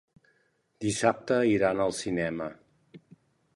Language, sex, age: Catalan, male, 60-69